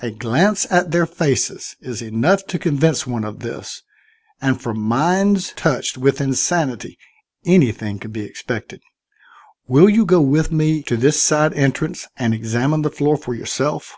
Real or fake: real